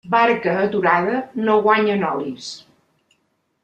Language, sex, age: Catalan, female, 70-79